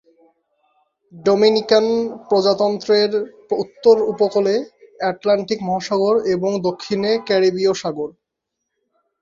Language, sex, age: Bengali, male, 19-29